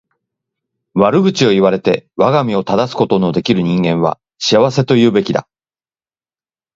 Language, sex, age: Japanese, male, 50-59